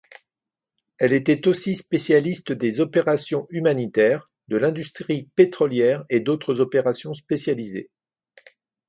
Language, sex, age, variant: French, male, 40-49, Français de métropole